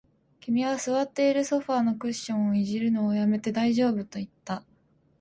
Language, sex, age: Japanese, female, 19-29